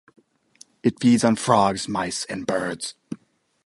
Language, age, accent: English, 19-29, United States English